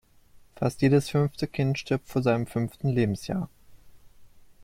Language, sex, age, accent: German, male, 19-29, Deutschland Deutsch